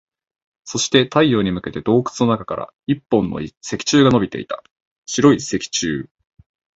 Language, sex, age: Japanese, male, 19-29